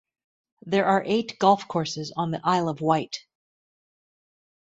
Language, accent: English, United States English